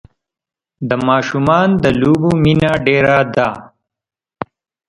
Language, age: Pashto, 30-39